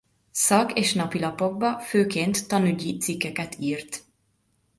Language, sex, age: Hungarian, female, 19-29